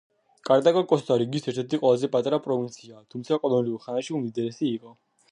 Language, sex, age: Georgian, female, 19-29